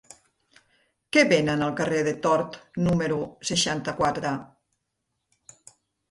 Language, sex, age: Catalan, female, 60-69